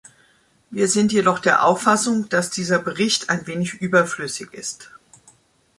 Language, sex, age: German, male, 50-59